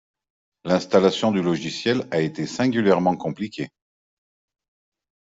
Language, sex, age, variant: French, male, 50-59, Français de métropole